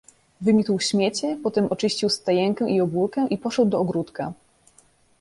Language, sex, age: Polish, female, 19-29